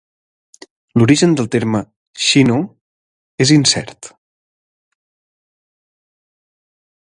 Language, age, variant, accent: Catalan, 30-39, Central, central; Garrotxi